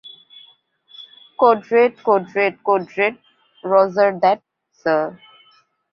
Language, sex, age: Bengali, female, 19-29